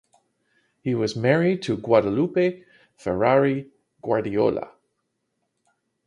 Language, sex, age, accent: English, male, 40-49, United States English